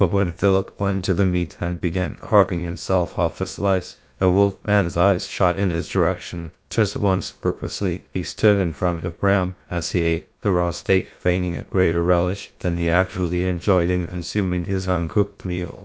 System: TTS, GlowTTS